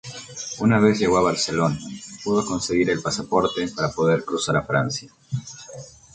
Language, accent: Spanish, Andino-Pacífico: Colombia, Perú, Ecuador, oeste de Bolivia y Venezuela andina